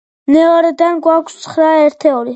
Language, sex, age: Georgian, female, 19-29